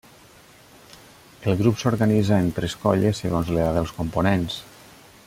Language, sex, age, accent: Catalan, male, 40-49, valencià